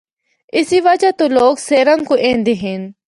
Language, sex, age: Northern Hindko, female, 19-29